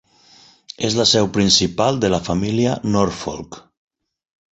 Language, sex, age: Catalan, male, 40-49